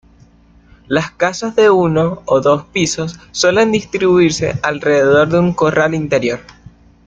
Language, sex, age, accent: Spanish, male, 19-29, Caribe: Cuba, Venezuela, Puerto Rico, República Dominicana, Panamá, Colombia caribeña, México caribeño, Costa del golfo de México